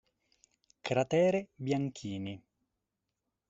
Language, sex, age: Italian, male, 40-49